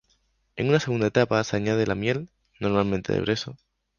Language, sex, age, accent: Spanish, male, 19-29, España: Islas Canarias